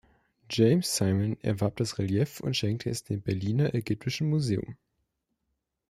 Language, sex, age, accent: German, male, 19-29, Deutschland Deutsch